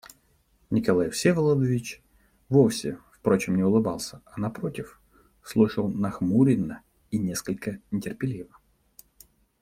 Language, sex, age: Russian, male, 30-39